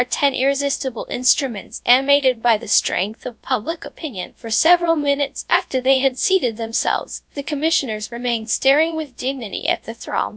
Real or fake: fake